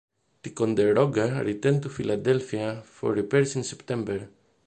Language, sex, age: English, male, 40-49